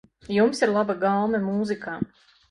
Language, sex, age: Latvian, female, 40-49